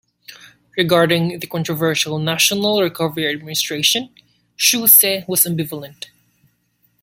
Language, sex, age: English, male, 19-29